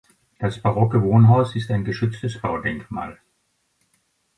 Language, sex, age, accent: German, male, 60-69, Österreichisches Deutsch